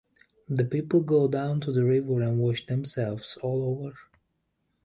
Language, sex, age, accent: English, male, 30-39, England English